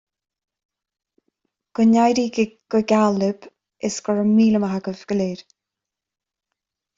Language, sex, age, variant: Irish, female, 30-39, Gaeilge Chonnacht